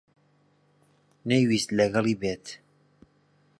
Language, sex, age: Central Kurdish, male, 30-39